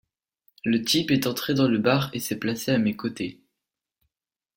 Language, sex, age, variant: French, male, 40-49, Français de métropole